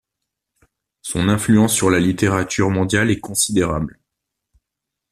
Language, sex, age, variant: French, male, 30-39, Français de métropole